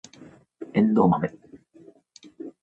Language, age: Japanese, 19-29